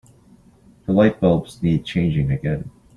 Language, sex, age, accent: English, male, 19-29, Canadian English